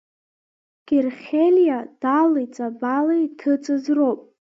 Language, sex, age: Abkhazian, female, under 19